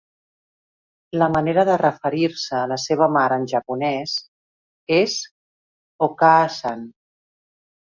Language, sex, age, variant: Catalan, female, 40-49, Central